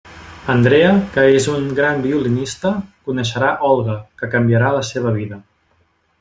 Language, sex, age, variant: Catalan, male, 30-39, Central